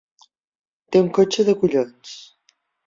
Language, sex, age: Catalan, female, 50-59